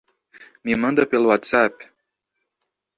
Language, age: Portuguese, 19-29